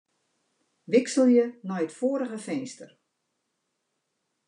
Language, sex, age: Western Frisian, female, 50-59